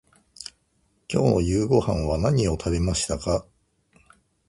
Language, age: Japanese, 50-59